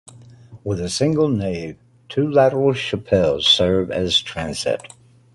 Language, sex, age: English, male, 50-59